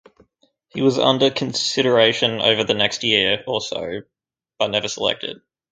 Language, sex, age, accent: English, male, 19-29, Australian English